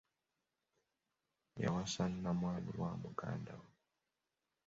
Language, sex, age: Ganda, male, 19-29